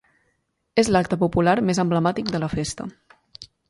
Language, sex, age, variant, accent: Catalan, female, 19-29, Central, central